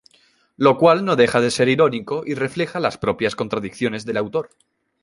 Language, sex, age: Spanish, male, 19-29